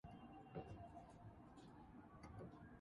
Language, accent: English, United States English